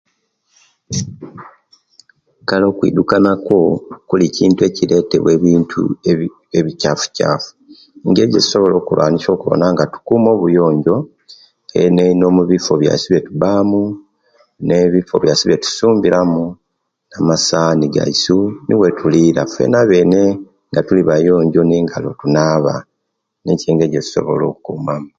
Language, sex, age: Kenyi, male, 40-49